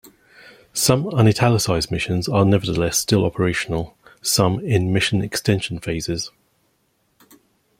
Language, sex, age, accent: English, male, 50-59, England English